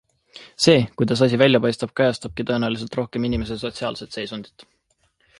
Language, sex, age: Estonian, male, 19-29